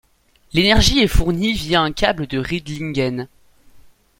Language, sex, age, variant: French, male, under 19, Français de métropole